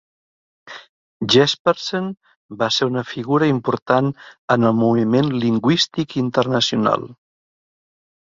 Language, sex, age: Catalan, male, 50-59